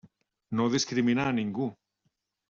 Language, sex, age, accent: Catalan, male, 50-59, valencià